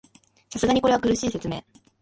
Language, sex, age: Japanese, female, 19-29